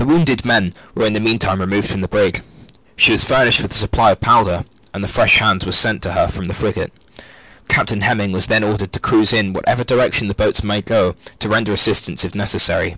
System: none